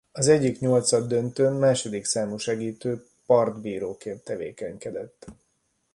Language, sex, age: Hungarian, male, 50-59